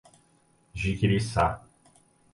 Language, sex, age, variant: Portuguese, male, 30-39, Portuguese (Brasil)